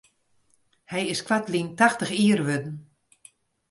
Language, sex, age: Western Frisian, female, 60-69